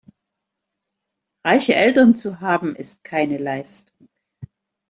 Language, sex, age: German, female, 60-69